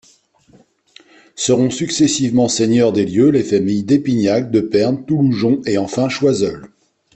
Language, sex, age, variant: French, male, 50-59, Français de métropole